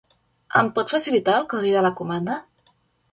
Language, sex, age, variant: Catalan, female, 30-39, Central